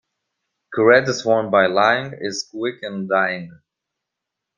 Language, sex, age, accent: English, male, 19-29, United States English